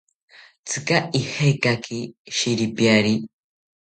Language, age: South Ucayali Ashéninka, under 19